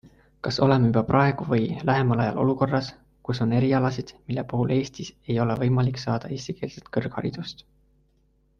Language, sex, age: Estonian, male, 19-29